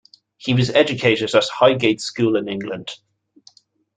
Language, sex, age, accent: English, male, 19-29, Irish English